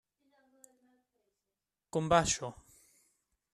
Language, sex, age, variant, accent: Catalan, male, 19-29, Central, central